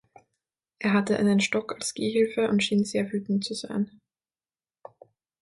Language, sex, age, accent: German, female, 19-29, Österreichisches Deutsch